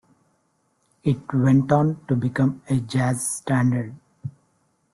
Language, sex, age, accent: English, male, 50-59, India and South Asia (India, Pakistan, Sri Lanka)